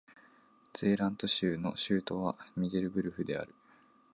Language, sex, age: Japanese, male, 19-29